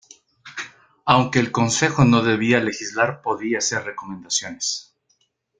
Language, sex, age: Spanish, male, 40-49